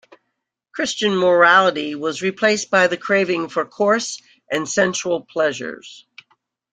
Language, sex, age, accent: English, female, 60-69, United States English